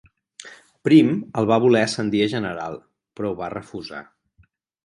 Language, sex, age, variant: Catalan, male, 40-49, Central